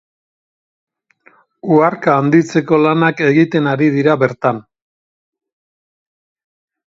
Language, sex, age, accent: Basque, male, 60-69, Mendebalekoa (Araba, Bizkaia, Gipuzkoako mendebaleko herri batzuk)